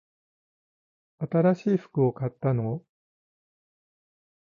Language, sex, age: Japanese, male, 60-69